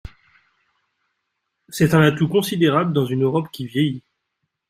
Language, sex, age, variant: French, male, 19-29, Français de métropole